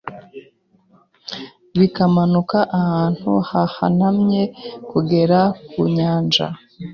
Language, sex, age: Kinyarwanda, female, 30-39